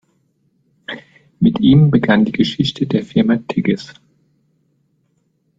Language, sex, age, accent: German, male, 30-39, Deutschland Deutsch